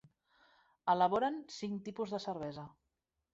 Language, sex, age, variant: Catalan, female, 40-49, Central